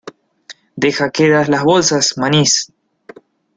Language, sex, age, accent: Spanish, male, 19-29, Rioplatense: Argentina, Uruguay, este de Bolivia, Paraguay